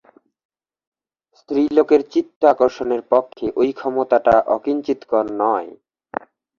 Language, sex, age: Bengali, male, 40-49